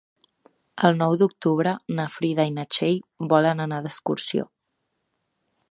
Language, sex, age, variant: Catalan, female, 19-29, Central